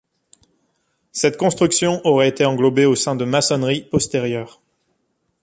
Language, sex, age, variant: French, male, 19-29, Français de métropole